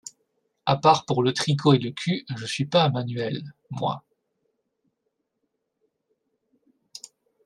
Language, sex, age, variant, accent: French, male, 30-39, Français d'Europe, Français de Belgique